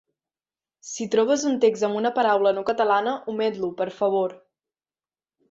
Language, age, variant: Catalan, 19-29, Central